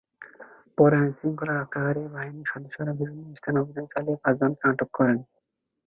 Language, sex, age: Bengali, male, under 19